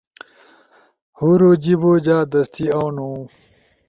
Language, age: Ushojo, 19-29